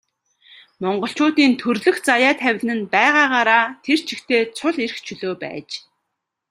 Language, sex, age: Mongolian, female, 30-39